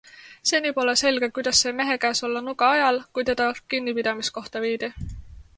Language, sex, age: Estonian, female, 19-29